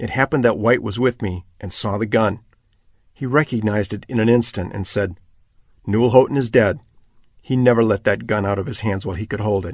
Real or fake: real